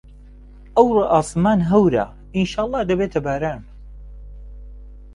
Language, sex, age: Central Kurdish, male, 19-29